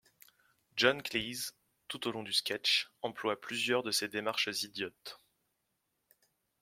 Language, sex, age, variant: French, male, 19-29, Français de métropole